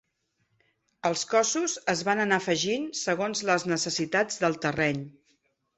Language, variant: Catalan, Central